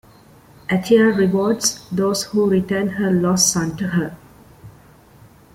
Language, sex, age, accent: English, female, 19-29, India and South Asia (India, Pakistan, Sri Lanka)